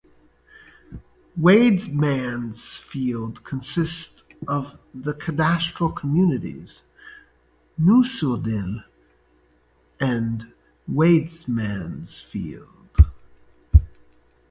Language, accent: English, United States English